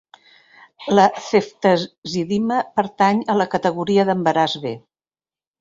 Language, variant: Catalan, Central